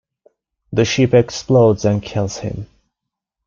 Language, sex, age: English, male, 19-29